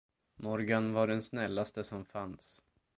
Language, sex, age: Swedish, male, 19-29